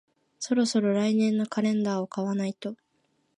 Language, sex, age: Japanese, female, 19-29